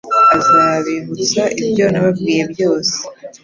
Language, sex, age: Kinyarwanda, female, 50-59